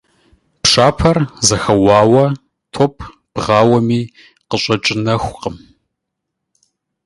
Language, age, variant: Kabardian, 30-39, Адыгэбзэ (Къэбэрдей, Кирил, Урысей)